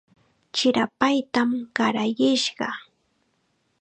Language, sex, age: Chiquián Ancash Quechua, female, 19-29